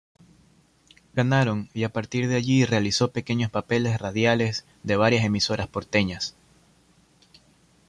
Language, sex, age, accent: Spanish, male, 19-29, Andino-Pacífico: Colombia, Perú, Ecuador, oeste de Bolivia y Venezuela andina